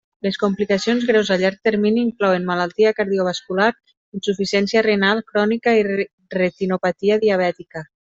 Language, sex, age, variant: Catalan, female, 30-39, Nord-Occidental